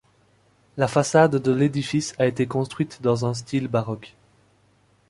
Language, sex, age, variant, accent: French, male, 19-29, Français d'Europe, Français de Belgique